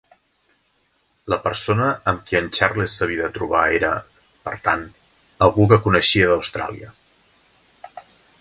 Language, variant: Catalan, Central